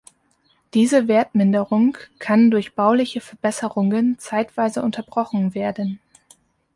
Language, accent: German, Deutschland Deutsch